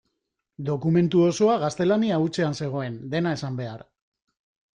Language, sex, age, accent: Basque, male, 40-49, Mendebalekoa (Araba, Bizkaia, Gipuzkoako mendebaleko herri batzuk)